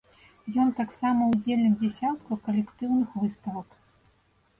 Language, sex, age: Belarusian, female, 30-39